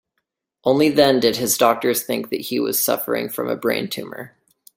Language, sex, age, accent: English, male, 19-29, United States English